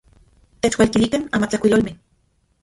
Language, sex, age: Central Puebla Nahuatl, female, 40-49